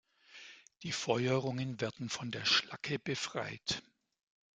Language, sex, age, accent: German, male, 50-59, Deutschland Deutsch